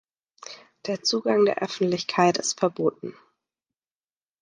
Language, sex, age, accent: German, female, 19-29, Deutschland Deutsch